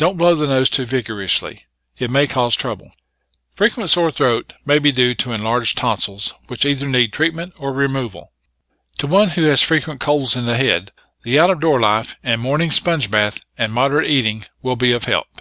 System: none